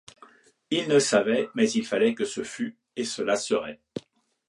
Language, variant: French, Français de métropole